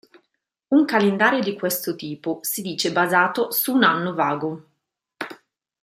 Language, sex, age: Italian, female, 40-49